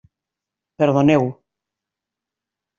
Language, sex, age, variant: Catalan, female, 50-59, Nord-Occidental